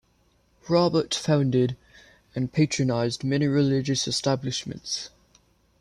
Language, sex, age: English, male, under 19